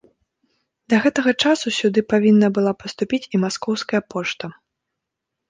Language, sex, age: Belarusian, female, 19-29